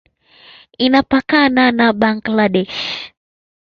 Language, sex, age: Swahili, female, 19-29